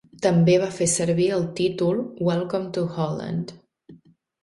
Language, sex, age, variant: Catalan, female, 19-29, Septentrional